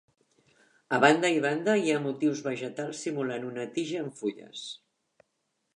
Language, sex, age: Catalan, female, 60-69